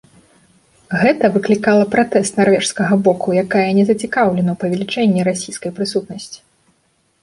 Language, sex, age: Belarusian, female, 19-29